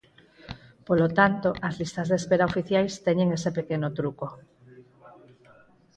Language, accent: Galician, Normativo (estándar)